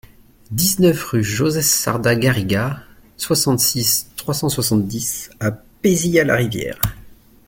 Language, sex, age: French, male, 19-29